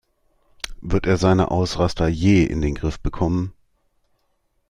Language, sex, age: German, male, 50-59